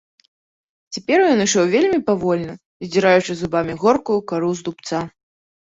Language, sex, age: Belarusian, female, 19-29